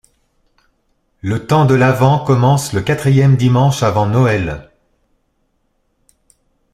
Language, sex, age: French, male, 40-49